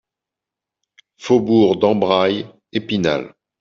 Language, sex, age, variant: French, male, 30-39, Français de métropole